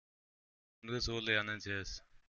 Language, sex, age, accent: German, male, 30-39, Österreichisches Deutsch